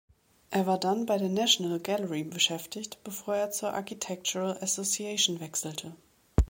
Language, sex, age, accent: German, female, 40-49, Deutschland Deutsch